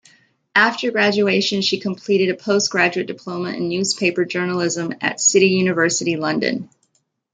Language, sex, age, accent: English, female, 40-49, United States English